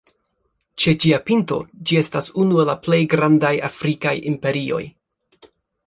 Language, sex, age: Esperanto, male, 30-39